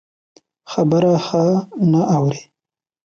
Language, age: Pashto, 19-29